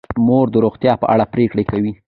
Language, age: Pashto, under 19